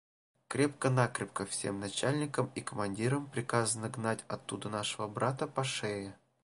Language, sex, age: Russian, male, 30-39